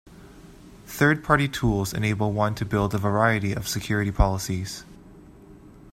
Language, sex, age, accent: English, male, 19-29, Canadian English